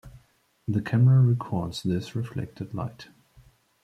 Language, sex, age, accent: English, male, 19-29, United States English